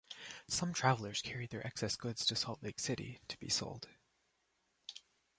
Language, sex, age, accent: English, male, 19-29, United States English